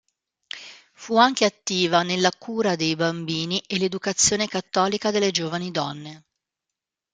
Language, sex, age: Italian, female, 40-49